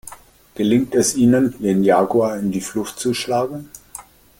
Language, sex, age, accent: German, male, 50-59, Deutschland Deutsch